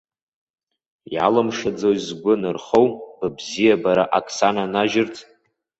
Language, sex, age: Abkhazian, male, under 19